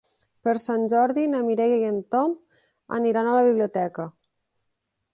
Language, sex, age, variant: Catalan, female, 30-39, Nord-Occidental